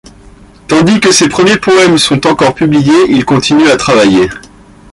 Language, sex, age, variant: French, male, 30-39, Français de métropole